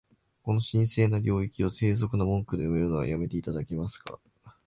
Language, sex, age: Japanese, male, 19-29